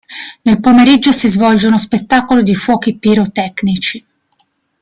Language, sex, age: Italian, female, 30-39